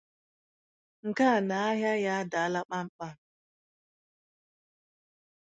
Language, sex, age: Igbo, female, 19-29